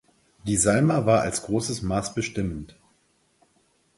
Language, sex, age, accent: German, male, 50-59, Deutschland Deutsch